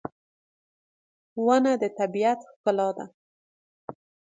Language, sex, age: Pashto, female, 19-29